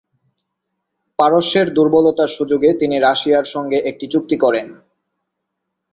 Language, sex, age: Bengali, male, 19-29